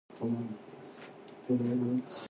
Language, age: Cantonese, 19-29